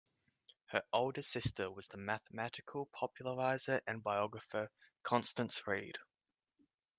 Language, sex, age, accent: English, male, 19-29, Australian English